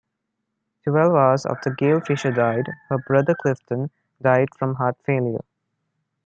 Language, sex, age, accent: English, male, 19-29, India and South Asia (India, Pakistan, Sri Lanka)